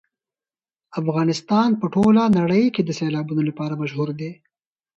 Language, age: Pashto, 19-29